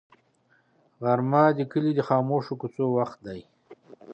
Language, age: Pashto, 40-49